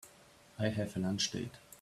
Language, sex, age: English, male, 30-39